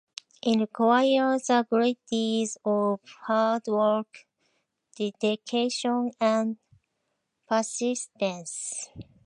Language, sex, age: English, female, 50-59